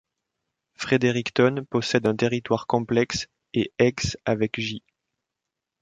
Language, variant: French, Français de métropole